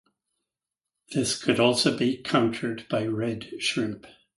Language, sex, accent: English, male, Irish English